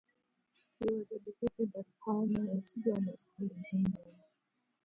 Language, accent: English, England English